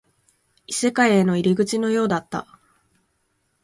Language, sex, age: Japanese, female, 19-29